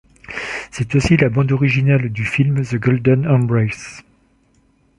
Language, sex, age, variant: French, male, 40-49, Français de métropole